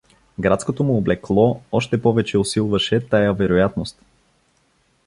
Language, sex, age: Bulgarian, male, 19-29